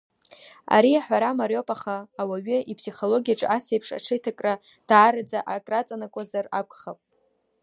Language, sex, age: Abkhazian, female, under 19